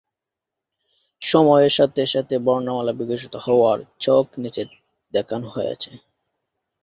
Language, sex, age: Bengali, male, 19-29